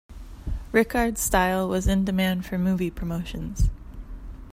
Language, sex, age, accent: English, female, 30-39, United States English